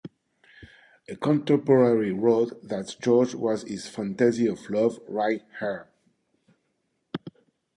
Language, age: English, 50-59